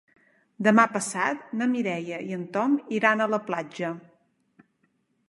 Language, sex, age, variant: Catalan, female, 40-49, Central